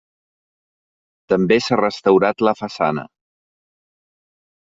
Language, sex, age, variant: Catalan, male, 40-49, Central